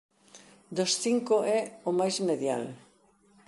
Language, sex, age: Galician, female, 60-69